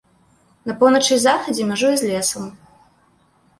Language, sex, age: Belarusian, female, 30-39